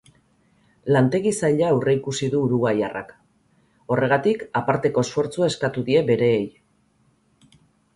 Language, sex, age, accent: Basque, female, 40-49, Erdialdekoa edo Nafarra (Gipuzkoa, Nafarroa)